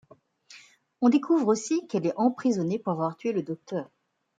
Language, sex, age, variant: French, female, 40-49, Français de métropole